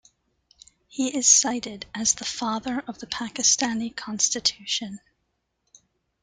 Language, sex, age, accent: English, female, 50-59, United States English